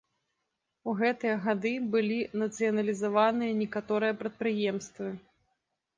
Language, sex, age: Belarusian, female, 19-29